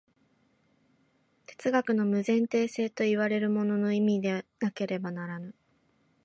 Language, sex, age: Japanese, female, 19-29